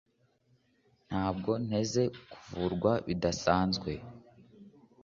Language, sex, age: Kinyarwanda, male, under 19